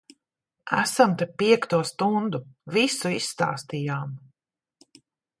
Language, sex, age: Latvian, female, 60-69